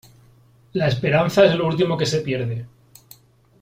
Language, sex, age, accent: Spanish, male, 40-49, España: Sur peninsular (Andalucia, Extremadura, Murcia)